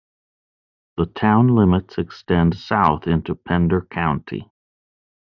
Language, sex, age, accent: English, male, 40-49, United States English